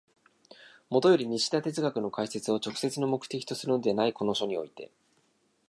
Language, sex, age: Japanese, male, 19-29